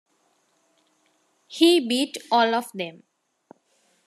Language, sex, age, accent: English, female, 19-29, India and South Asia (India, Pakistan, Sri Lanka)